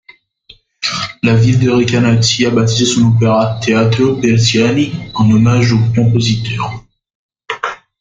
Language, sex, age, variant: French, male, 19-29, Français de métropole